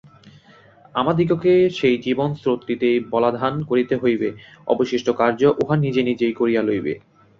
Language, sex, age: Bengali, male, 19-29